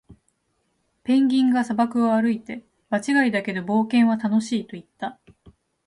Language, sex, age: Japanese, female, 19-29